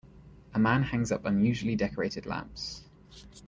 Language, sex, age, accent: English, male, 19-29, England English